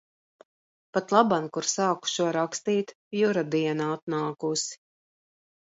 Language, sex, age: Latvian, female, 50-59